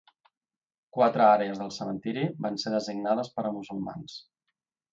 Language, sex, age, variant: Catalan, male, 40-49, Central